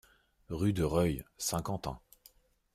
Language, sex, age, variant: French, male, 30-39, Français de métropole